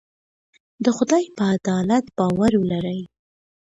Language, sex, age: Pashto, female, 19-29